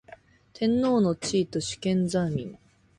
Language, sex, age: Japanese, female, 19-29